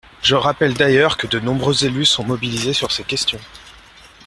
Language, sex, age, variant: French, male, 19-29, Français de métropole